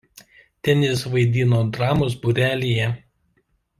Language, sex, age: Lithuanian, male, 19-29